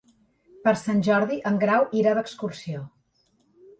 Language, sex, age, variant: Catalan, female, 40-49, Central